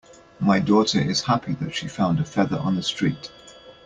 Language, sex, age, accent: English, male, 30-39, England English